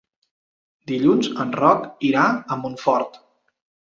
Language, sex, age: Catalan, male, 40-49